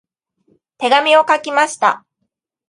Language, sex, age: Japanese, female, 40-49